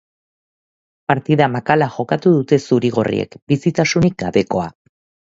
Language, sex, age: Basque, female, 40-49